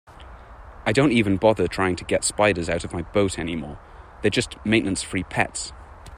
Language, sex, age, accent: English, male, 30-39, Welsh English